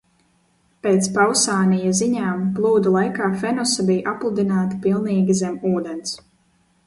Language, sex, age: Latvian, female, 19-29